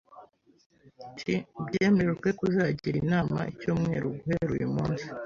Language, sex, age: Kinyarwanda, male, under 19